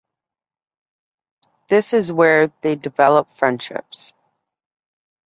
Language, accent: English, United States English